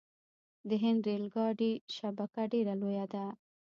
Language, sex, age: Pashto, female, 30-39